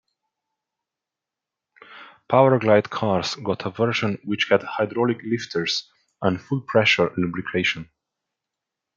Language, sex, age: English, male, 19-29